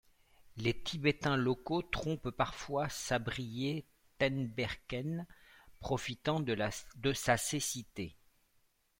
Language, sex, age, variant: French, male, 50-59, Français de métropole